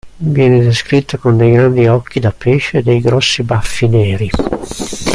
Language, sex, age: Italian, male, 60-69